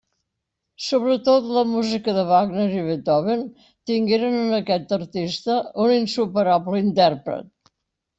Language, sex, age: Catalan, female, 90+